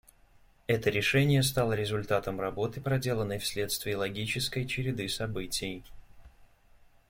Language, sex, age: Russian, male, 30-39